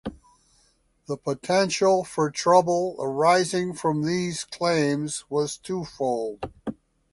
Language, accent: English, United States English